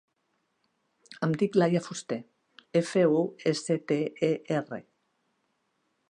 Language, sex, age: Catalan, female, 50-59